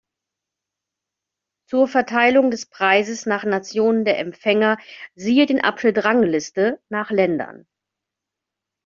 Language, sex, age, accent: German, female, 40-49, Deutschland Deutsch